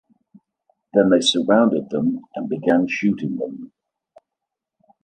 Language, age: English, 60-69